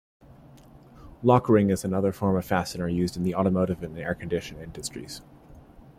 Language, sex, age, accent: English, male, 19-29, United States English